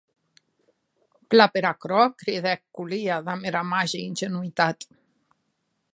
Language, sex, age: Occitan, female, 50-59